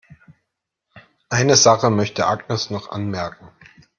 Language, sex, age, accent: German, male, 30-39, Deutschland Deutsch